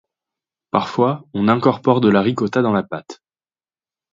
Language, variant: French, Français de métropole